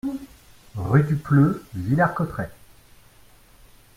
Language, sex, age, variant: French, male, 40-49, Français de métropole